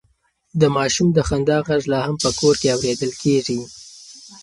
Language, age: Pashto, 19-29